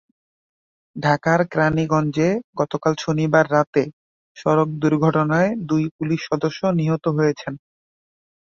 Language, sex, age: Bengali, male, 19-29